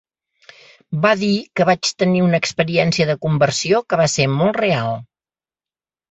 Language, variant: Catalan, Central